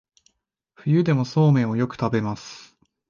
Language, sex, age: Japanese, male, 19-29